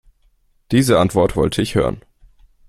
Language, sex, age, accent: German, male, under 19, Deutschland Deutsch